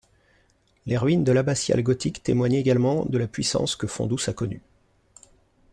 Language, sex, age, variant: French, male, 40-49, Français de métropole